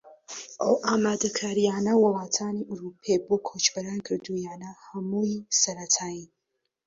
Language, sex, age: Central Kurdish, female, 30-39